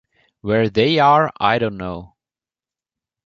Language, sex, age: English, male, 19-29